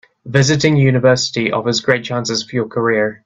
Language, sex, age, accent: English, male, 19-29, New Zealand English